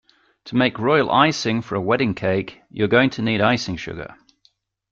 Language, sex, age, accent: English, male, 50-59, England English